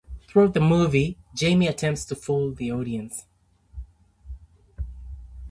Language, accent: English, United States English